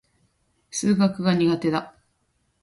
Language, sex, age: Japanese, female, 19-29